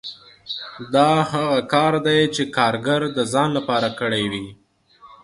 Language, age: Pashto, 19-29